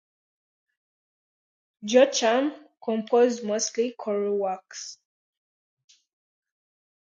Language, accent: English, Ugandan english